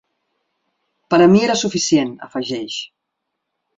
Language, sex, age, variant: Catalan, female, 40-49, Central